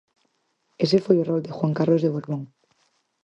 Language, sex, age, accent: Galician, female, 19-29, Central (gheada)